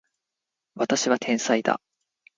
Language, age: Japanese, 30-39